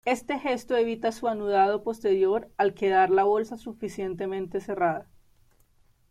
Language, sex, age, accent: Spanish, female, 19-29, Andino-Pacífico: Colombia, Perú, Ecuador, oeste de Bolivia y Venezuela andina